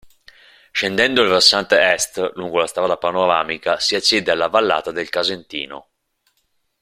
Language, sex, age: Italian, male, 30-39